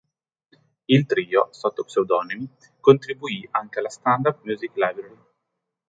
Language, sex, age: Italian, male, 19-29